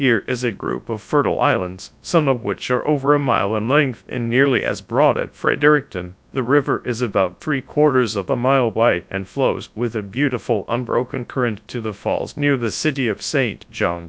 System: TTS, GradTTS